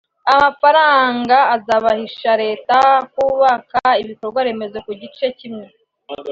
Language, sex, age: Kinyarwanda, male, 19-29